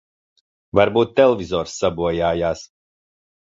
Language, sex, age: Latvian, male, 30-39